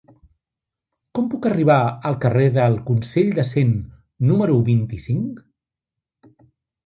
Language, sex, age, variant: Catalan, female, 50-59, Central